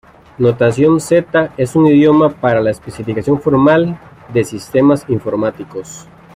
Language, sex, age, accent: Spanish, male, 30-39, América central